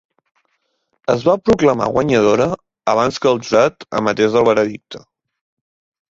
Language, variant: Catalan, Central